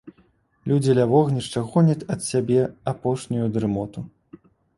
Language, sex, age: Belarusian, male, 19-29